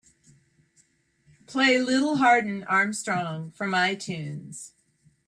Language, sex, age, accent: English, female, 60-69, United States English